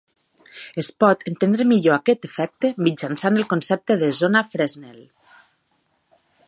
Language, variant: Catalan, Nord-Occidental